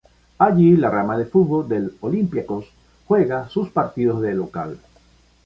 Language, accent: Spanish, Caribe: Cuba, Venezuela, Puerto Rico, República Dominicana, Panamá, Colombia caribeña, México caribeño, Costa del golfo de México